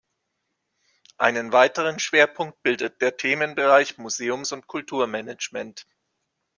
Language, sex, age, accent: German, male, 40-49, Deutschland Deutsch